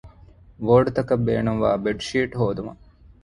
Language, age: Divehi, 30-39